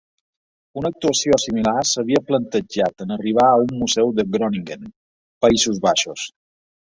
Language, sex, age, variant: Catalan, male, 40-49, Balear